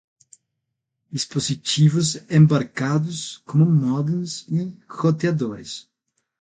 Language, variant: Portuguese, Portuguese (Brasil)